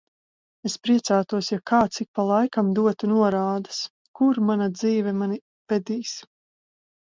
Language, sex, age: Latvian, female, 40-49